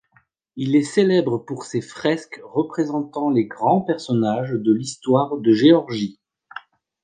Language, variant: French, Français de métropole